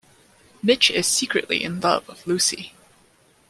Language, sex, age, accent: English, female, 19-29, Canadian English